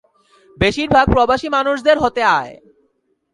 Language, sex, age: Bengali, male, 19-29